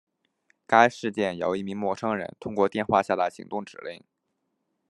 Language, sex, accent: Chinese, male, 出生地：河南省